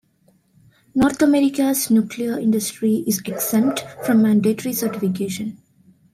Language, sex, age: English, female, 19-29